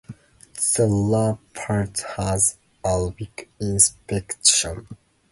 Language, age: English, 19-29